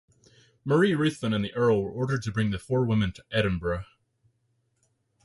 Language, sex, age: English, male, 19-29